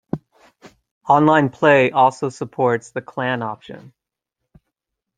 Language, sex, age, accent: English, male, 30-39, United States English